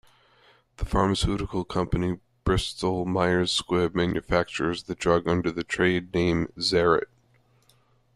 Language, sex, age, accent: English, male, 30-39, United States English